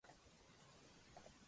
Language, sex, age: Japanese, female, 19-29